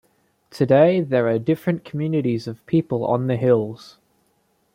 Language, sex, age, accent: English, male, under 19, Australian English